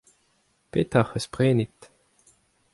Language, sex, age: Breton, male, 19-29